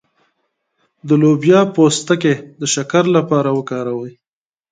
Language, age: Pashto, 30-39